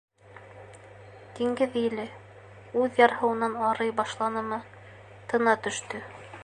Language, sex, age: Bashkir, female, 30-39